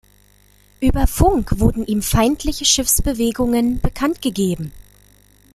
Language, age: German, 30-39